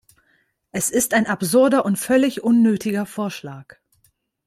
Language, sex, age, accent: German, female, 30-39, Deutschland Deutsch